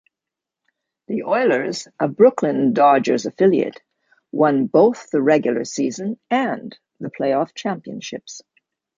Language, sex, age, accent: English, female, 70-79, United States English